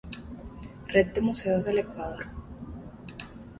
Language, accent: Spanish, Andino-Pacífico: Colombia, Perú, Ecuador, oeste de Bolivia y Venezuela andina